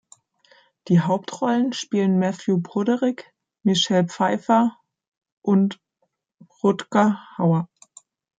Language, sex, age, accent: German, female, 30-39, Deutschland Deutsch